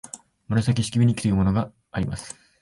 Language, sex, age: Japanese, male, 19-29